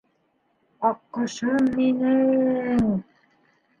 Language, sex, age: Bashkir, female, 60-69